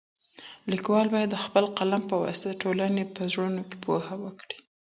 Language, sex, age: Pashto, female, 19-29